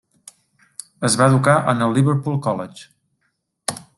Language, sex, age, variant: Catalan, male, 40-49, Central